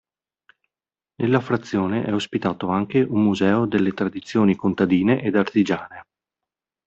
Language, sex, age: Italian, male, 40-49